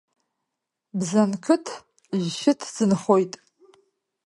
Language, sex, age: Abkhazian, female, 30-39